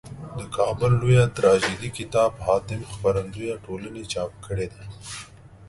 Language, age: Pashto, 30-39